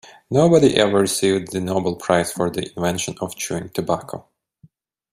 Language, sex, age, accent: English, male, 30-39, United States English